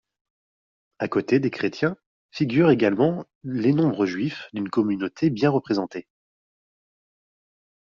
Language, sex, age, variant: French, male, 19-29, Français de métropole